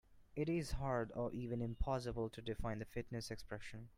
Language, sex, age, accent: English, male, 19-29, India and South Asia (India, Pakistan, Sri Lanka)